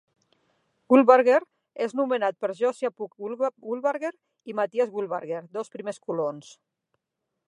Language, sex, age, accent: Catalan, female, 40-49, central; nord-occidental